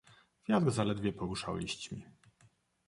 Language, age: Polish, 40-49